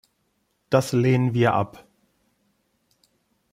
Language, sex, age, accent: German, male, 50-59, Deutschland Deutsch